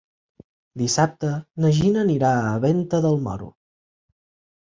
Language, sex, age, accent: Catalan, male, 19-29, central; septentrional